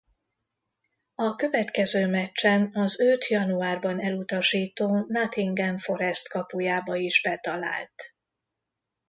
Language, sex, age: Hungarian, female, 50-59